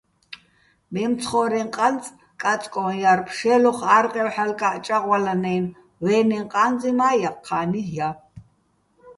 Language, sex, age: Bats, female, 70-79